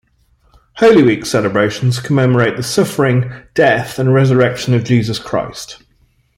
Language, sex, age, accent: English, male, 50-59, England English